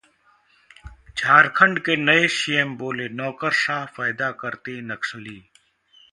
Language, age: Hindi, 40-49